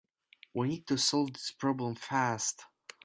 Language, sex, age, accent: English, male, 19-29, England English